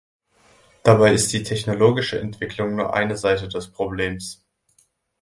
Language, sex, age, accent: German, male, under 19, Deutschland Deutsch